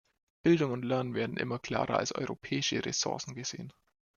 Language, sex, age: German, male, 19-29